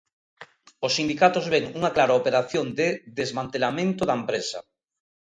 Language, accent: Galician, Oriental (común en zona oriental)